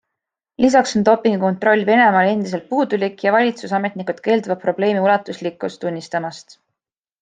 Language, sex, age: Estonian, female, 19-29